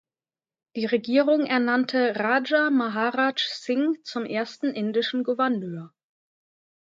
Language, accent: German, Deutschland Deutsch